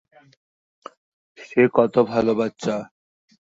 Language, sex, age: Bengali, male, 19-29